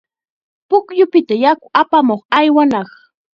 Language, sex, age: Chiquián Ancash Quechua, female, 19-29